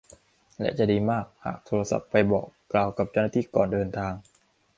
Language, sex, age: Thai, male, under 19